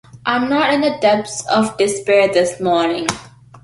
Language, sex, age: English, female, under 19